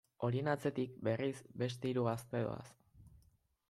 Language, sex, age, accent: Basque, male, under 19, Erdialdekoa edo Nafarra (Gipuzkoa, Nafarroa)